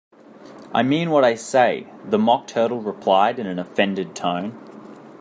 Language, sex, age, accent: English, male, 19-29, Australian English